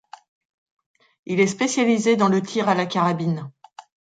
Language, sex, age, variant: French, female, 40-49, Français de métropole